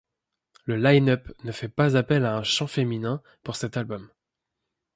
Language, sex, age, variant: French, male, 30-39, Français de métropole